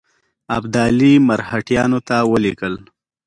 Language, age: Pashto, 30-39